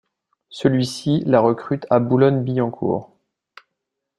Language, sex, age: French, male, 30-39